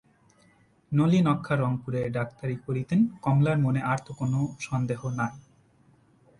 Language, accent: Bengali, Native